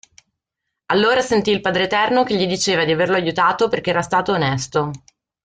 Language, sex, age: Italian, female, 19-29